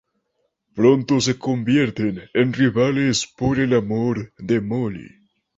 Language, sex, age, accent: Spanish, male, 19-29, Andino-Pacífico: Colombia, Perú, Ecuador, oeste de Bolivia y Venezuela andina